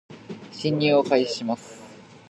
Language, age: Japanese, 19-29